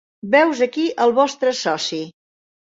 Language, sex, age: Catalan, female, 60-69